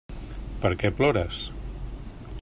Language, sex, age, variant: Catalan, male, 50-59, Central